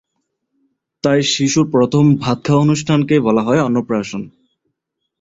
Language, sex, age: Bengali, male, 19-29